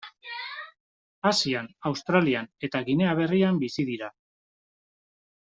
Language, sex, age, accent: Basque, male, 50-59, Mendebalekoa (Araba, Bizkaia, Gipuzkoako mendebaleko herri batzuk)